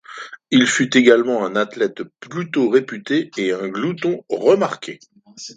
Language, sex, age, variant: French, male, 60-69, Français de métropole